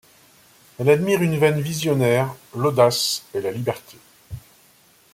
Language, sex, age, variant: French, male, 50-59, Français de métropole